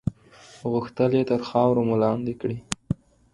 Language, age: Pashto, 19-29